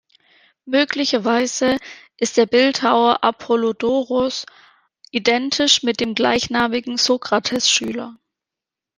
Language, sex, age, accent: German, female, 19-29, Deutschland Deutsch